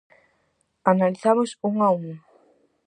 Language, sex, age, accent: Galician, female, under 19, Atlántico (seseo e gheada)